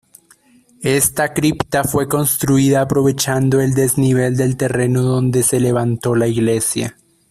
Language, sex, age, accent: Spanish, male, 19-29, Andino-Pacífico: Colombia, Perú, Ecuador, oeste de Bolivia y Venezuela andina